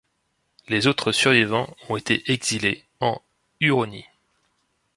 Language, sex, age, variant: French, male, 19-29, Français de métropole